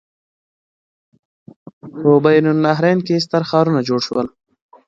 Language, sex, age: Pashto, male, 19-29